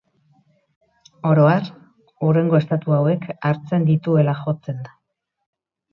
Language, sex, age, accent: Basque, female, 60-69, Erdialdekoa edo Nafarra (Gipuzkoa, Nafarroa)